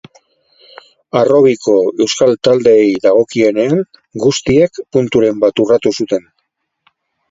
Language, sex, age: Basque, male, 60-69